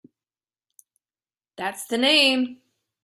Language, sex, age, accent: English, female, 50-59, United States English